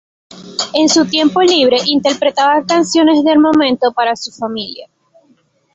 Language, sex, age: Spanish, female, 19-29